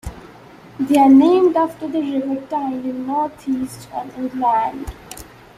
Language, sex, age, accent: English, female, under 19, India and South Asia (India, Pakistan, Sri Lanka)